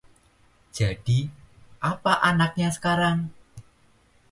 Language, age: Indonesian, 19-29